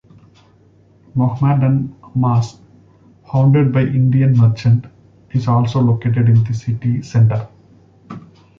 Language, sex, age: English, male, 40-49